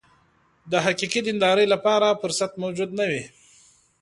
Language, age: Pashto, 30-39